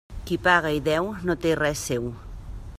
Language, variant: Catalan, Central